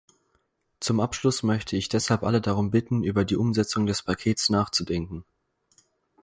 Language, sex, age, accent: German, male, under 19, Deutschland Deutsch